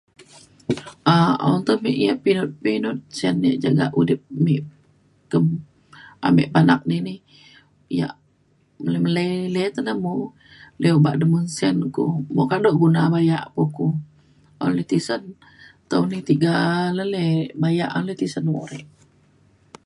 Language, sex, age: Mainstream Kenyah, female, 30-39